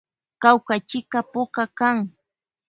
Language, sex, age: Loja Highland Quichua, female, 19-29